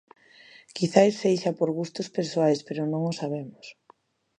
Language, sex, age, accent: Galician, female, 40-49, Normativo (estándar)